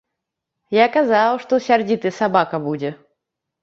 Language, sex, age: Belarusian, female, 30-39